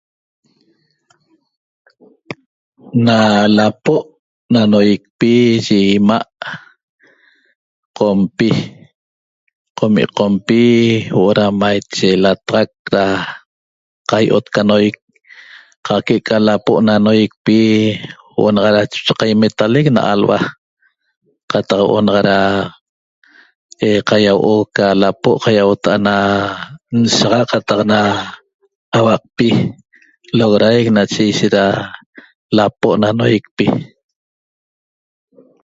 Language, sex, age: Toba, male, 60-69